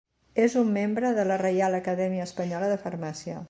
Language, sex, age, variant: Catalan, female, 60-69, Central